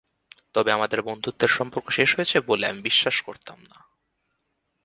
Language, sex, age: Bengali, male, 19-29